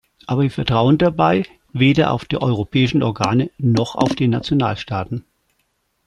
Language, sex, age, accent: German, male, 60-69, Deutschland Deutsch